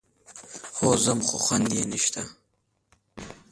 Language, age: Pashto, under 19